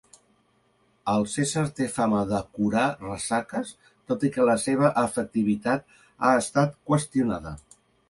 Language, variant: Catalan, Central